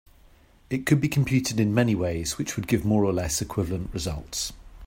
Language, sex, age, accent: English, male, 40-49, England English